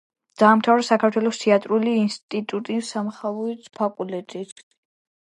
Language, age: Georgian, under 19